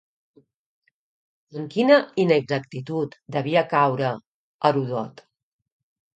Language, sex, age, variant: Catalan, female, 50-59, Central